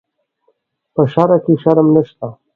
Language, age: Pashto, 40-49